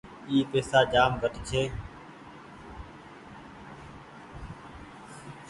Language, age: Goaria, 19-29